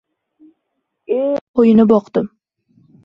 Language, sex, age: Uzbek, male, under 19